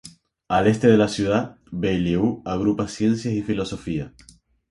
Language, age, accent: Spanish, 19-29, España: Islas Canarias